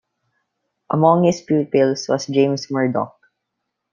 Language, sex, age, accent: English, male, under 19, Filipino